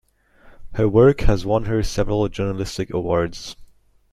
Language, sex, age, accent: English, male, 19-29, England English